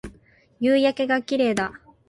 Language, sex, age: Japanese, female, 19-29